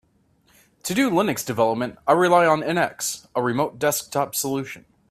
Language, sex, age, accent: English, male, 19-29, United States English